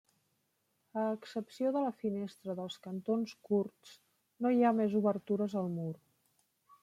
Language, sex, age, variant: Catalan, female, 50-59, Central